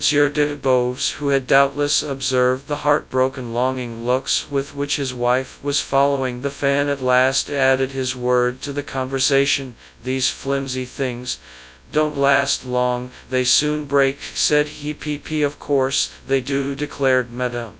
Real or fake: fake